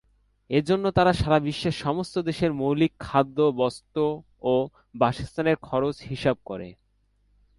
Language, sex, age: Bengali, male, 19-29